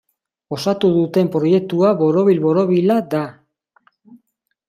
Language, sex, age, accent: Basque, male, 50-59, Mendebalekoa (Araba, Bizkaia, Gipuzkoako mendebaleko herri batzuk)